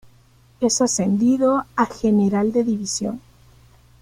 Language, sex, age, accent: Spanish, female, 30-39, América central